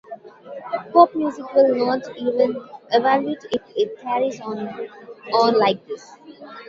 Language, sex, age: English, female, 19-29